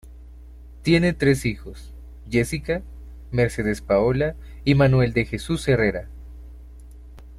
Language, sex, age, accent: Spanish, male, 30-39, Andino-Pacífico: Colombia, Perú, Ecuador, oeste de Bolivia y Venezuela andina